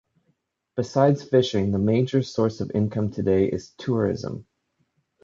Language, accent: English, United States English